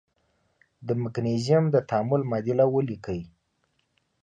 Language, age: Pashto, 19-29